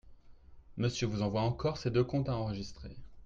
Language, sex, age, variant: French, male, 30-39, Français de métropole